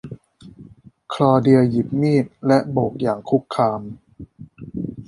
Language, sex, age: Thai, male, 30-39